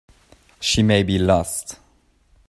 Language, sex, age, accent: English, male, 19-29, United States English